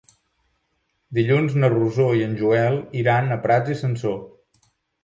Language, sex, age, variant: Catalan, male, 40-49, Central